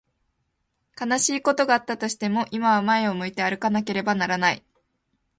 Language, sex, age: Japanese, female, 19-29